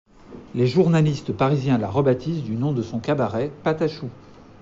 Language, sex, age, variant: French, male, 40-49, Français de métropole